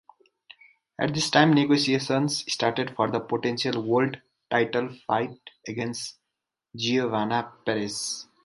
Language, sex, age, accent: English, male, 19-29, United States English